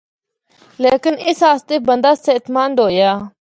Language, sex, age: Northern Hindko, female, 19-29